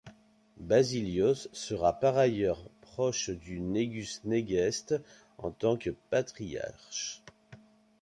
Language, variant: French, Français de métropole